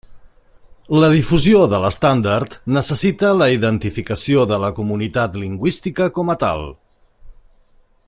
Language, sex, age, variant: Catalan, male, 40-49, Central